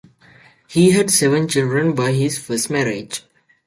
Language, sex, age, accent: English, male, 19-29, United States English